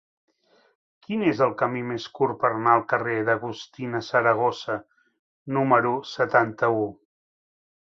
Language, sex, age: Catalan, male, 40-49